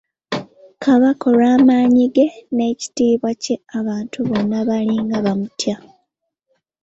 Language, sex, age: Ganda, female, under 19